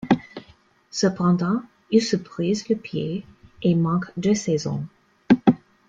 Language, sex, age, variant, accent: French, female, 19-29, Français d'Amérique du Nord, Français du Canada